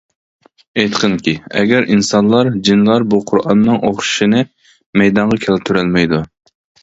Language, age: Uyghur, 19-29